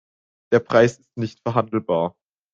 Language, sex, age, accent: German, male, under 19, Deutschland Deutsch